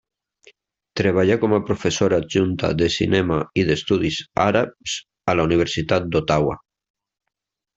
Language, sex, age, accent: Catalan, male, 40-49, valencià